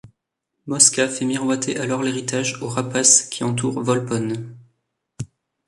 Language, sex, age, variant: French, male, 19-29, Français de métropole